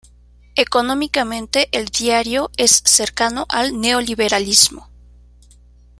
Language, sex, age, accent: Spanish, female, 30-39, México